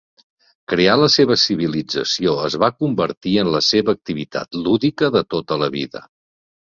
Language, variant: Catalan, Nord-Occidental